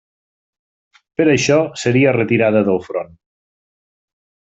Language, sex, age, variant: Catalan, male, 40-49, Nord-Occidental